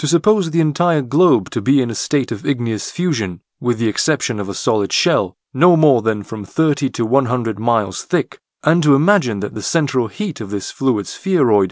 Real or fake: real